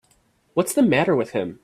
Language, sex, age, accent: English, female, under 19, United States English